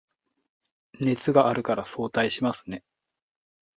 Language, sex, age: Japanese, male, 30-39